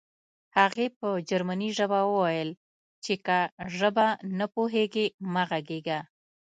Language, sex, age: Pashto, female, 30-39